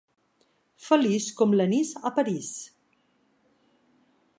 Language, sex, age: Catalan, female, 50-59